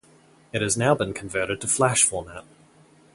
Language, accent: English, Australian English